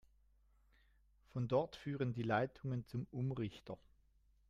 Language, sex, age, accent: German, male, 50-59, Schweizerdeutsch